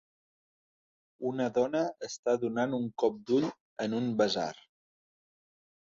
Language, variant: Catalan, Central